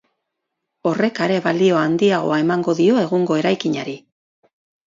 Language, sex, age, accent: Basque, female, 40-49, Erdialdekoa edo Nafarra (Gipuzkoa, Nafarroa)